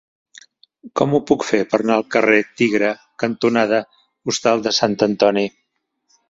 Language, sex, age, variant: Catalan, male, 60-69, Central